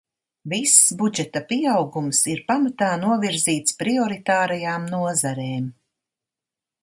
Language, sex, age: Latvian, female, 60-69